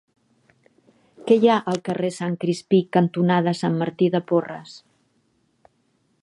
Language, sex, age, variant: Catalan, female, 60-69, Central